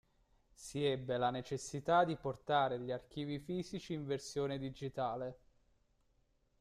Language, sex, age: Italian, male, 19-29